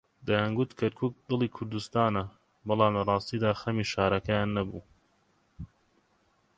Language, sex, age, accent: Central Kurdish, male, 19-29, سۆرانی